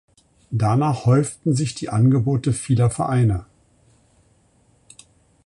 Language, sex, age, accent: German, male, 60-69, Deutschland Deutsch